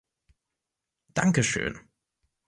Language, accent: German, Deutschland Deutsch